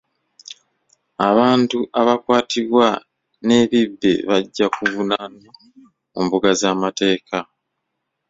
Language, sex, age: Ganda, male, 30-39